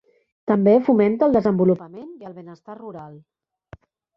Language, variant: Catalan, Central